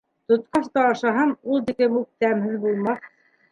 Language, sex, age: Bashkir, female, 60-69